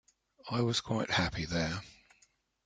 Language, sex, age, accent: English, male, 70-79, England English